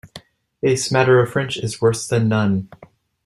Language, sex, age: English, male, 19-29